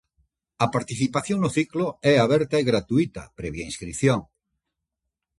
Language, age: Galician, 60-69